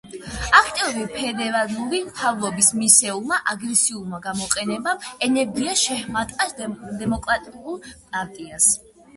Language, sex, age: Georgian, female, 90+